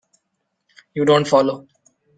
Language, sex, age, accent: English, male, 19-29, India and South Asia (India, Pakistan, Sri Lanka)